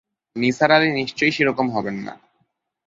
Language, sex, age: Bengali, male, 19-29